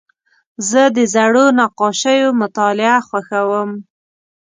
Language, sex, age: Pashto, female, 19-29